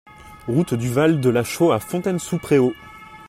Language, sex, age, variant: French, male, 19-29, Français de métropole